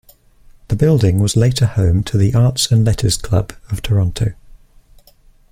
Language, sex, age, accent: English, male, 19-29, England English